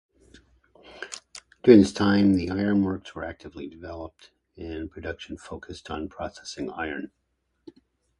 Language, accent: English, United States English